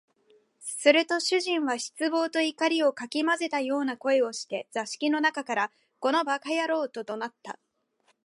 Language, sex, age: Japanese, female, 19-29